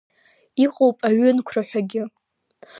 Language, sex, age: Abkhazian, female, under 19